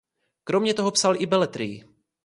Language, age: Czech, 19-29